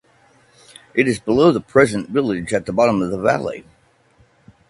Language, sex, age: English, male, 40-49